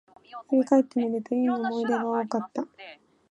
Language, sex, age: Japanese, female, under 19